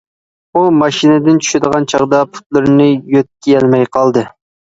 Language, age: Uyghur, 19-29